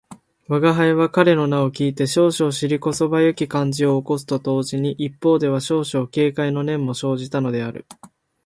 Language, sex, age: Japanese, male, 19-29